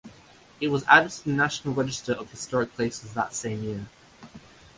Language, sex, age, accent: English, male, under 19, Australian English